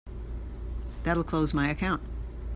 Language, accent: English, United States English